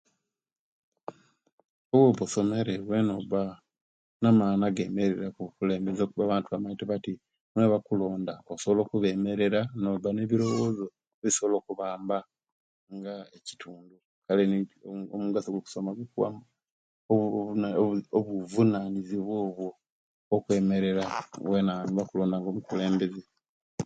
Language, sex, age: Kenyi, male, 30-39